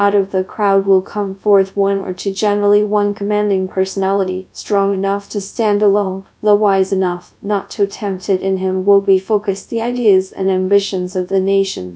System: TTS, GradTTS